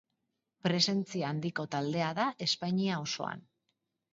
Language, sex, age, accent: Basque, female, 50-59, Erdialdekoa edo Nafarra (Gipuzkoa, Nafarroa)